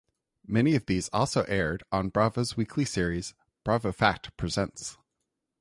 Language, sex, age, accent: English, male, 30-39, United States English